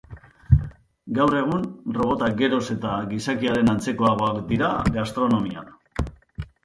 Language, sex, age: Basque, male, 50-59